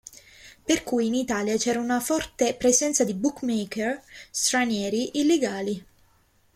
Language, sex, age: Italian, female, 19-29